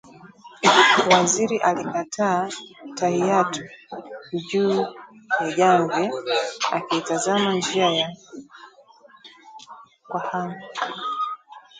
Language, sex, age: Swahili, female, 40-49